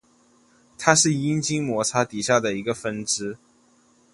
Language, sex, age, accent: Chinese, male, 19-29, 出生地：福建省